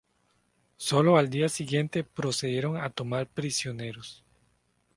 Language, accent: Spanish, América central